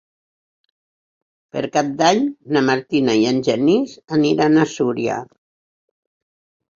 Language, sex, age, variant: Catalan, female, 70-79, Central